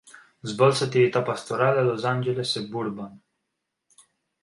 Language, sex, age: Italian, male, 19-29